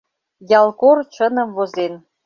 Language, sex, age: Mari, female, 50-59